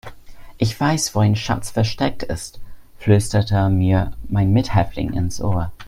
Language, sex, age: German, male, 19-29